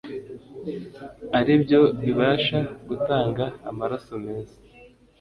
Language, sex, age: Kinyarwanda, male, 19-29